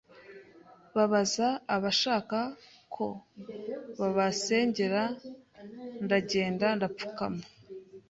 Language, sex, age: Kinyarwanda, female, 19-29